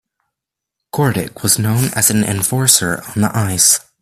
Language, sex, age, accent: English, male, under 19, United States English